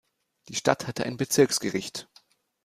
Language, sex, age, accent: German, male, 19-29, Deutschland Deutsch